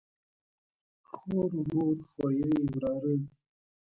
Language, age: Pashto, 19-29